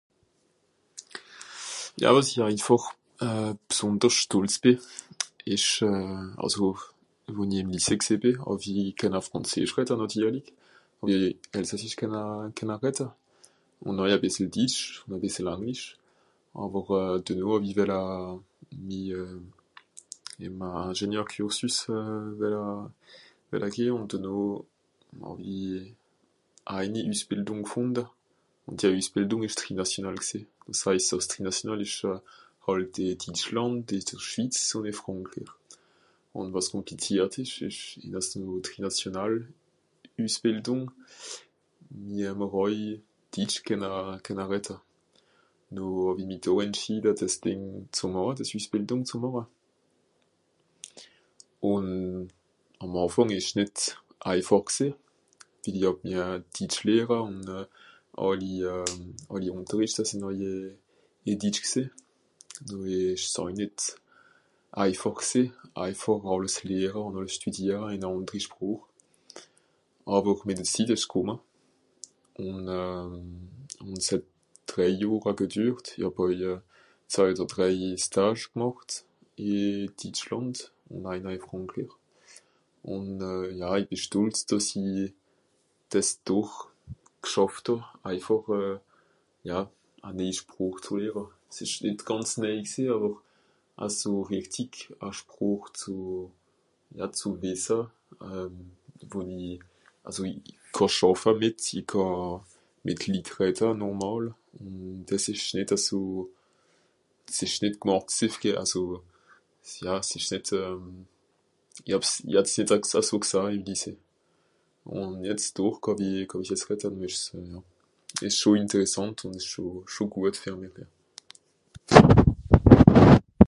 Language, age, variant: Swiss German, 19-29, Nordniederàlemmànisch (Rishoffe, Zàwere, Bùsswìller, Hawenau, Brüemt, Stroossbùri, Molse, Dàmbàch, Schlettstàtt, Pfàlzbùri usw.)